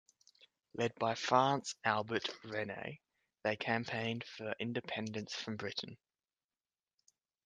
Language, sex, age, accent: English, male, 19-29, Australian English